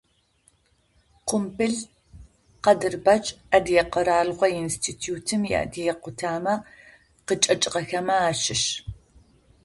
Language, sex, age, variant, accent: Adyghe, female, 50-59, Адыгабзэ (Кирил, пстэумэ зэдыряе), Бжъэдыгъу (Bjeduğ)